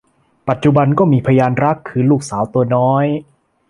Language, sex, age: Thai, male, 19-29